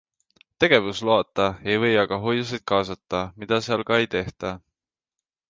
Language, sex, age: Estonian, male, 19-29